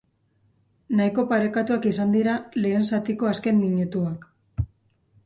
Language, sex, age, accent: Basque, female, 19-29, Mendebalekoa (Araba, Bizkaia, Gipuzkoako mendebaleko herri batzuk)